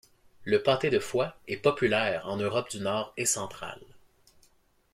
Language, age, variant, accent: French, 19-29, Français d'Amérique du Nord, Français du Canada